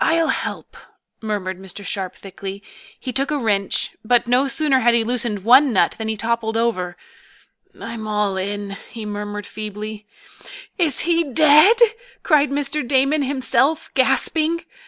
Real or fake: real